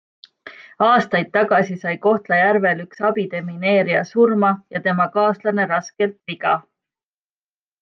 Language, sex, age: Estonian, female, 40-49